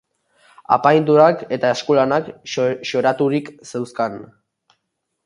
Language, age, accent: Basque, 19-29, Erdialdekoa edo Nafarra (Gipuzkoa, Nafarroa)